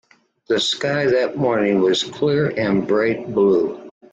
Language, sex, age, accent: English, male, 60-69, United States English